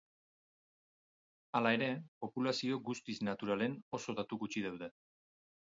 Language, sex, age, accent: Basque, male, 40-49, Mendebalekoa (Araba, Bizkaia, Gipuzkoako mendebaleko herri batzuk)